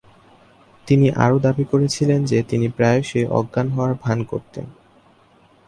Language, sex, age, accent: Bengali, male, under 19, Native